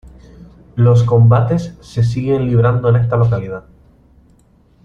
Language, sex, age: Spanish, male, 19-29